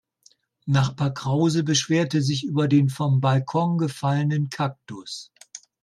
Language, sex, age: German, male, 60-69